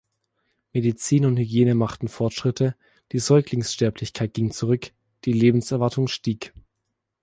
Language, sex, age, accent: German, male, 19-29, Deutschland Deutsch